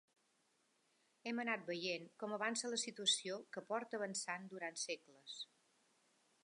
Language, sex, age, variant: Catalan, female, 50-59, Central